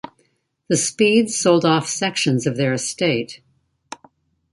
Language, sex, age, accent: English, female, 60-69, United States English